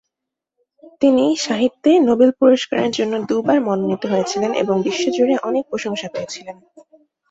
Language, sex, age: Bengali, female, 19-29